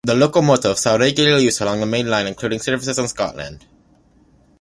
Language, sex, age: English, male, 19-29